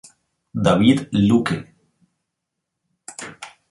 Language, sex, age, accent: Spanish, male, 19-29, Andino-Pacífico: Colombia, Perú, Ecuador, oeste de Bolivia y Venezuela andina